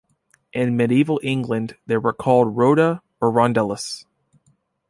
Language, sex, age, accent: English, male, 19-29, United States English